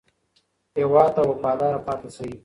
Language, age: Pashto, 30-39